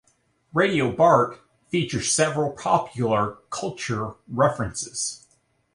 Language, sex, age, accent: English, male, 40-49, United States English